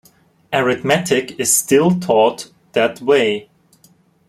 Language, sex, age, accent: English, male, 19-29, United States English